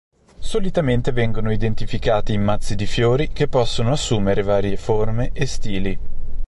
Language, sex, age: Italian, male, 30-39